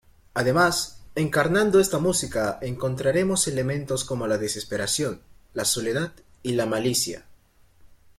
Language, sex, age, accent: Spanish, male, under 19, Andino-Pacífico: Colombia, Perú, Ecuador, oeste de Bolivia y Venezuela andina